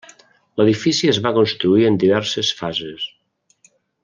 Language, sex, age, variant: Catalan, male, 60-69, Central